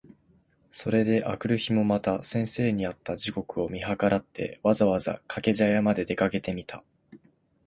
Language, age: Japanese, 19-29